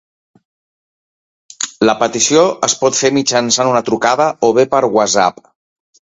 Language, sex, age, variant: Catalan, male, 40-49, Central